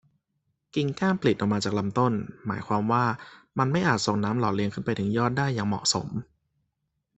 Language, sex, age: Thai, male, 30-39